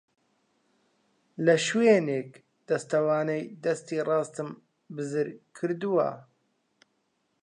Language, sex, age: Central Kurdish, male, 19-29